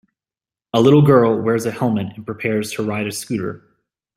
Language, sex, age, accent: English, male, 19-29, United States English